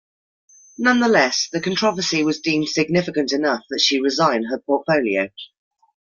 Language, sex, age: English, female, 30-39